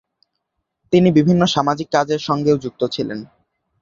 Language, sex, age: Bengali, male, under 19